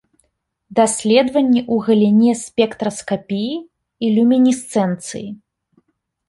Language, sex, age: Belarusian, female, 30-39